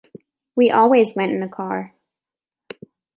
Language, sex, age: English, female, 19-29